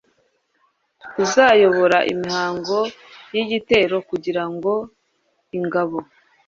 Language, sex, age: Kinyarwanda, female, 30-39